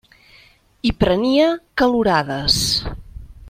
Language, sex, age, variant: Catalan, female, 50-59, Central